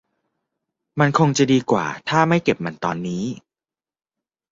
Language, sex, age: Thai, male, 19-29